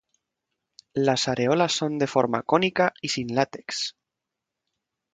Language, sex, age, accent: Spanish, male, 19-29, España: Centro-Sur peninsular (Madrid, Toledo, Castilla-La Mancha)